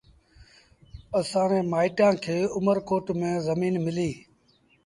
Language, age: Sindhi Bhil, 40-49